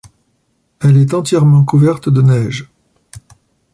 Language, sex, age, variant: French, male, 40-49, Français de métropole